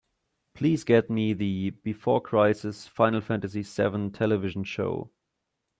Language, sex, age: English, male, 19-29